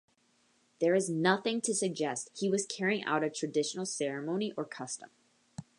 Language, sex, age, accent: English, female, under 19, United States English